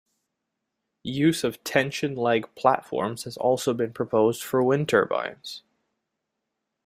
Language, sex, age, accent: English, male, 19-29, United States English